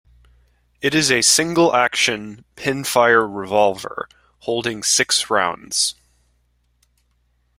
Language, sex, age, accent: English, male, 19-29, United States English